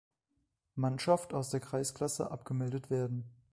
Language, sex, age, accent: German, male, 19-29, Deutschland Deutsch